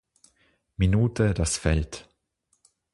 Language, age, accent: German, 40-49, Österreichisches Deutsch